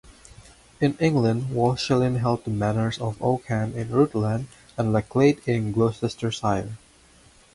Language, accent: English, Filipino